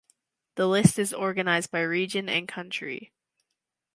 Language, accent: English, Canadian English